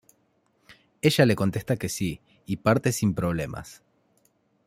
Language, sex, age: Spanish, male, 30-39